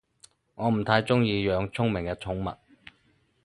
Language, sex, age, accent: Cantonese, male, 30-39, 广州音